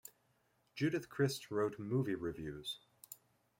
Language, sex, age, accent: English, male, 30-39, Canadian English